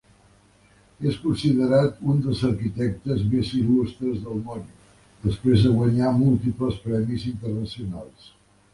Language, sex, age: Catalan, male, 70-79